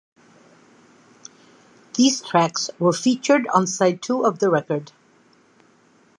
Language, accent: English, United States English